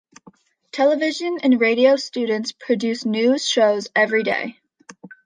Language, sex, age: English, female, under 19